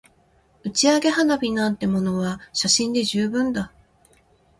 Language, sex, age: Japanese, female, 40-49